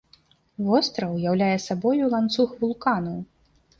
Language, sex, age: Belarusian, female, 30-39